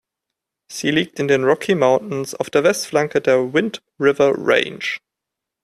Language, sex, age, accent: German, male, 30-39, Deutschland Deutsch